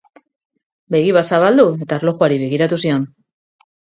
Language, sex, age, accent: Basque, female, 40-49, Mendebalekoa (Araba, Bizkaia, Gipuzkoako mendebaleko herri batzuk)